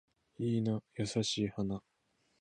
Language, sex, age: Japanese, male, 19-29